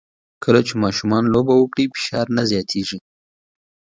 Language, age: Pashto, 19-29